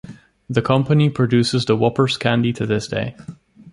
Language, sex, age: English, male, 19-29